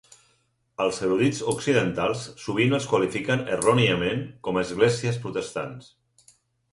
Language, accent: Catalan, Barcelona